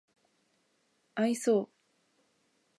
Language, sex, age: Japanese, female, 19-29